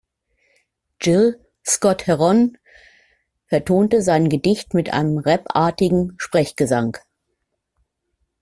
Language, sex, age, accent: German, female, 50-59, Deutschland Deutsch